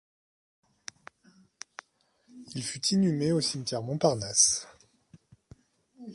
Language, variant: French, Français de métropole